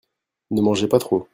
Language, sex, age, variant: French, male, 19-29, Français de métropole